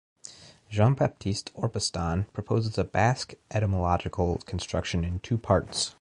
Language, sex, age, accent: English, male, 19-29, United States English